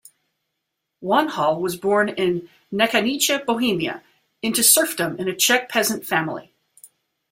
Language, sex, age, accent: English, female, 50-59, United States English